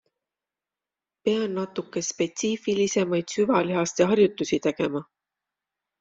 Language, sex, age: Estonian, female, 50-59